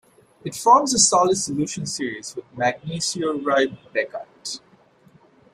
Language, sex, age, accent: English, male, 30-39, India and South Asia (India, Pakistan, Sri Lanka)